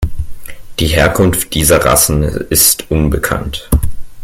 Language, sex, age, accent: German, male, under 19, Deutschland Deutsch